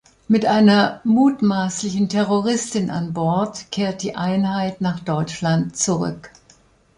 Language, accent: German, Deutschland Deutsch